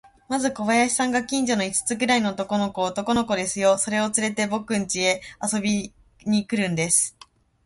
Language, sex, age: Japanese, female, 19-29